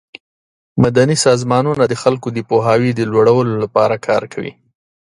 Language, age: Pashto, 30-39